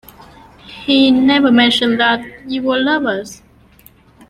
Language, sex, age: English, female, 19-29